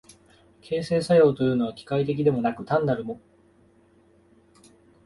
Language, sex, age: Japanese, male, 19-29